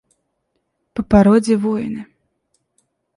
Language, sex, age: Russian, female, 19-29